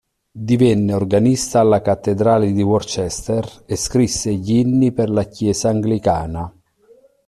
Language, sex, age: Italian, male, 50-59